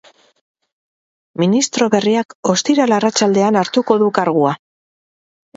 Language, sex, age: Basque, female, 30-39